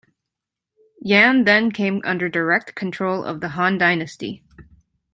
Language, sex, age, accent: English, female, 19-29, United States English